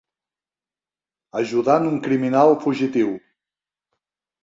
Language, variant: Catalan, Nord-Occidental